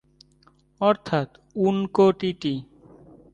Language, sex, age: Bengali, male, 19-29